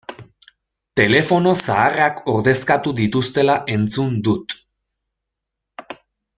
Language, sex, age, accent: Basque, male, 30-39, Mendebalekoa (Araba, Bizkaia, Gipuzkoako mendebaleko herri batzuk)